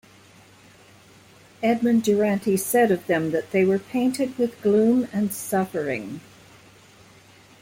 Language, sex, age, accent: English, female, 60-69, Canadian English